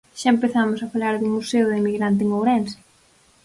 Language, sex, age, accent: Galician, female, 19-29, Central (gheada)